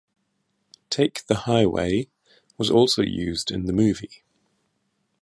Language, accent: English, England English